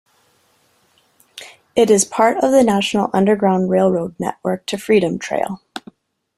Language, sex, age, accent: English, female, 19-29, United States English